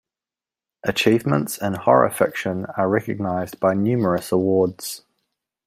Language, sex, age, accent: English, male, 30-39, New Zealand English